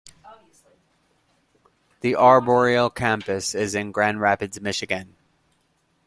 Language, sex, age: English, male, 30-39